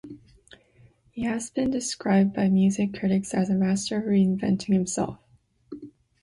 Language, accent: English, United States English